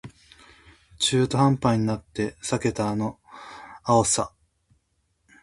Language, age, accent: Japanese, 19-29, 標準語